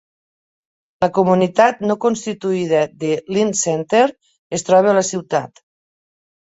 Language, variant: Catalan, Nord-Occidental